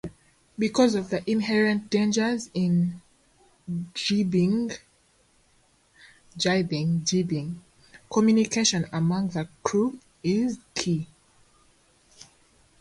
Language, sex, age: English, female, 19-29